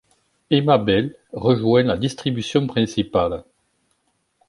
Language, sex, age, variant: French, male, 60-69, Français de métropole